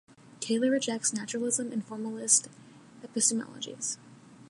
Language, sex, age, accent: English, female, 19-29, United States English